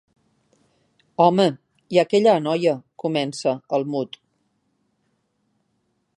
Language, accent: Catalan, tarragoní